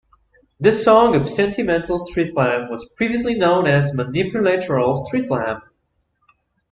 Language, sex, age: English, male, 19-29